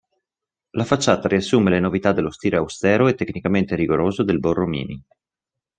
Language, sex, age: Italian, male, 30-39